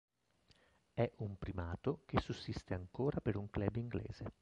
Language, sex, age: Italian, male, 50-59